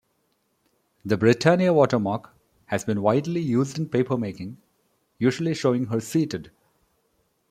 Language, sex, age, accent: English, male, 40-49, India and South Asia (India, Pakistan, Sri Lanka)